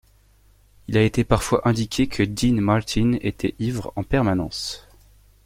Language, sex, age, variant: French, male, 19-29, Français de métropole